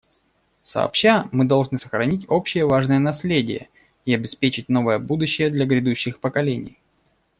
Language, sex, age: Russian, male, 40-49